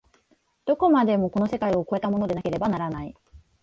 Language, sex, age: Japanese, female, 19-29